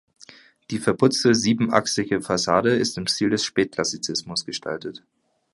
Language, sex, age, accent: German, male, 19-29, Deutschland Deutsch